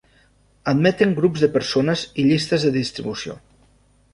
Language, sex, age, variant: Catalan, male, 40-49, Central